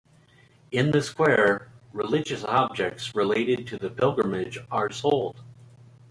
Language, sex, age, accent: English, male, 40-49, United States English